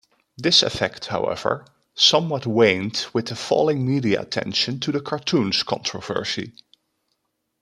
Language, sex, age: English, male, 30-39